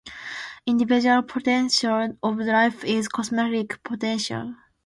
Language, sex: English, female